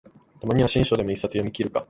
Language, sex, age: Japanese, male, 19-29